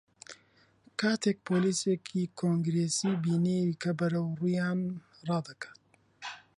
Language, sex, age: Central Kurdish, male, 19-29